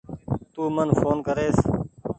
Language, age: Goaria, 19-29